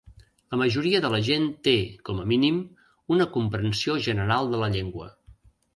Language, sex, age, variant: Catalan, male, 60-69, Central